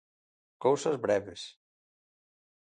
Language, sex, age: Galician, male, 50-59